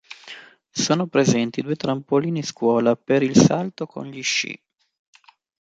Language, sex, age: Italian, male, 30-39